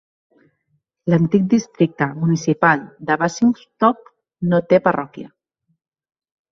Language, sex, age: Catalan, female, 30-39